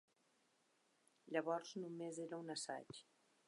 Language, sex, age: Catalan, female, 50-59